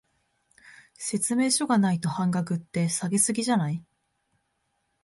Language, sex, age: Japanese, female, 19-29